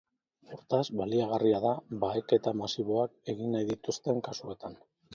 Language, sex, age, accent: Basque, male, 40-49, Mendebalekoa (Araba, Bizkaia, Gipuzkoako mendebaleko herri batzuk)